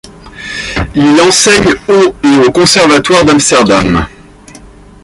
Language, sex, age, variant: French, male, 30-39, Français de métropole